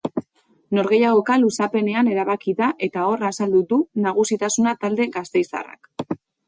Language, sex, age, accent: Basque, female, 30-39, Mendebalekoa (Araba, Bizkaia, Gipuzkoako mendebaleko herri batzuk)